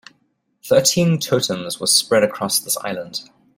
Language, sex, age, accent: English, male, 30-39, Southern African (South Africa, Zimbabwe, Namibia)